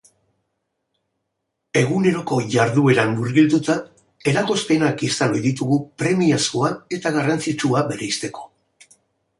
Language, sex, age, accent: Basque, male, 60-69, Mendebalekoa (Araba, Bizkaia, Gipuzkoako mendebaleko herri batzuk)